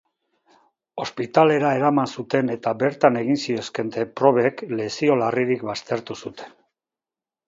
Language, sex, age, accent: Basque, male, 60-69, Mendebalekoa (Araba, Bizkaia, Gipuzkoako mendebaleko herri batzuk)